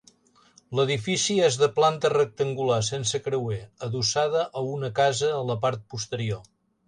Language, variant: Catalan, Central